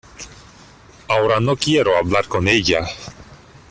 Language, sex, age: Spanish, male, 30-39